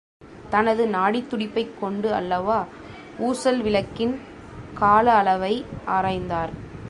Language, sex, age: Tamil, female, 19-29